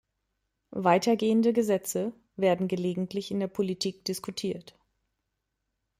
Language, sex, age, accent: German, female, 30-39, Deutschland Deutsch